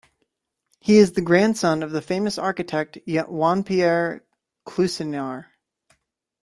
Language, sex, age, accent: English, male, 19-29, United States English